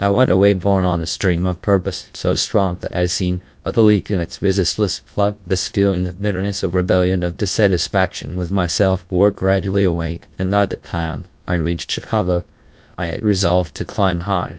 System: TTS, GlowTTS